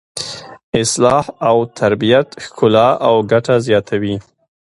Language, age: Pashto, 30-39